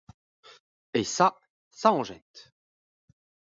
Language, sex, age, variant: French, male, 40-49, Français de métropole